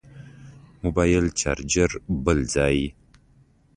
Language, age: Pashto, 19-29